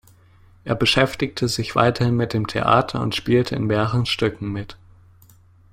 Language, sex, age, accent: German, male, under 19, Deutschland Deutsch